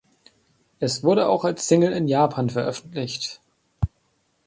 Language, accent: German, Deutschland Deutsch